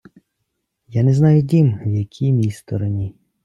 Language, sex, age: Ukrainian, male, 30-39